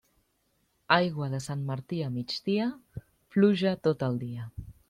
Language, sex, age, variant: Catalan, female, 30-39, Central